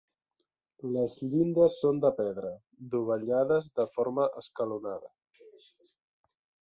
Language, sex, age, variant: Catalan, male, 30-39, Central